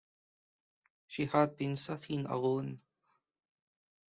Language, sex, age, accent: English, male, 19-29, Scottish English